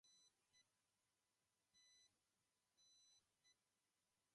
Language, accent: Spanish, Caribe: Cuba, Venezuela, Puerto Rico, República Dominicana, Panamá, Colombia caribeña, México caribeño, Costa del golfo de México